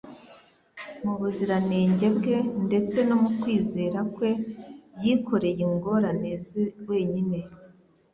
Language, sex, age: Kinyarwanda, female, 40-49